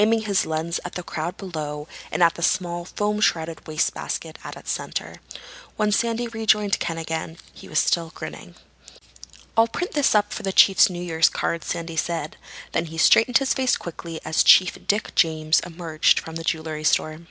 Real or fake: real